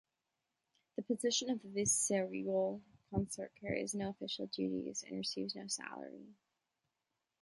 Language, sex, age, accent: English, female, 19-29, United States English